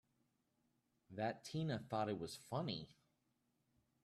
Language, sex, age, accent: English, male, 30-39, United States English